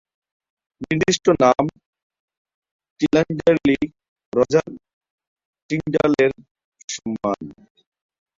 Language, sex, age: Bengali, male, 30-39